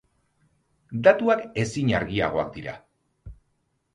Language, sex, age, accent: Basque, male, 40-49, Mendebalekoa (Araba, Bizkaia, Gipuzkoako mendebaleko herri batzuk)